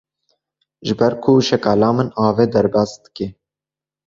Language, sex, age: Kurdish, male, 19-29